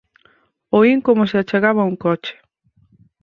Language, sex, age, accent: Galician, female, 30-39, Oriental (común en zona oriental)